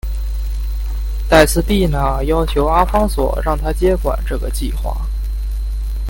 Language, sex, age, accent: Chinese, male, 19-29, 出生地：江苏省